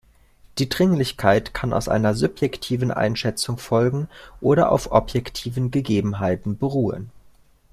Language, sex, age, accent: German, male, 19-29, Deutschland Deutsch